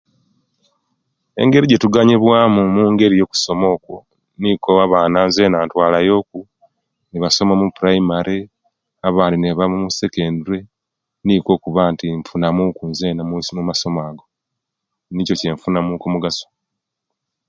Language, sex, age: Kenyi, male, 50-59